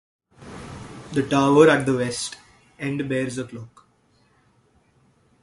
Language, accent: English, India and South Asia (India, Pakistan, Sri Lanka)